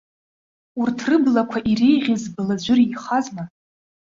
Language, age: Abkhazian, 19-29